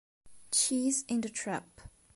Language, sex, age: Italian, female, 19-29